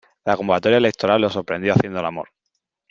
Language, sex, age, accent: Spanish, male, 19-29, España: Sur peninsular (Andalucia, Extremadura, Murcia)